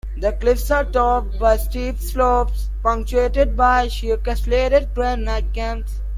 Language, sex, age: English, male, under 19